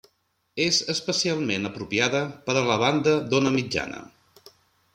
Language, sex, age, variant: Catalan, male, 40-49, Central